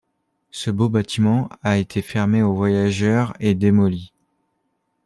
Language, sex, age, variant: French, male, under 19, Français de métropole